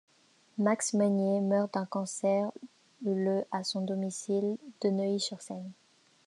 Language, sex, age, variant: French, female, under 19, Français de métropole